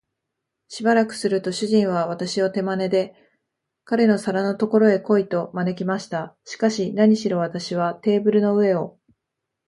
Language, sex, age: Japanese, female, 30-39